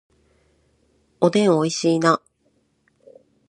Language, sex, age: Japanese, female, 40-49